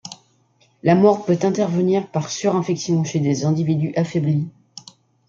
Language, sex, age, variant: French, male, under 19, Français de métropole